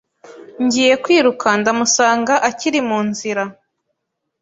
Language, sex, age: Kinyarwanda, female, 19-29